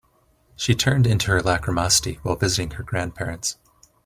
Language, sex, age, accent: English, male, 19-29, United States English